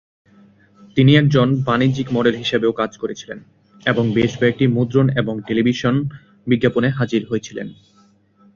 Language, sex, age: Bengali, male, 19-29